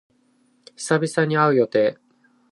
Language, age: Japanese, 19-29